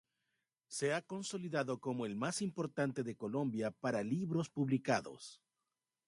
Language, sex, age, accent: Spanish, male, 40-49, América central